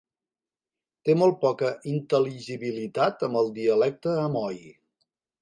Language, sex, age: Catalan, male, 50-59